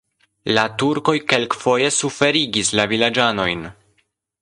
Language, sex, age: Esperanto, male, 19-29